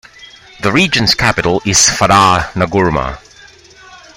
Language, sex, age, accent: English, male, 30-39, Filipino